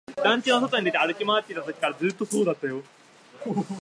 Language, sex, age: Japanese, male, 19-29